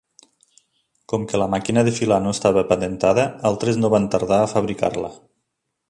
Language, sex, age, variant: Catalan, male, 40-49, Nord-Occidental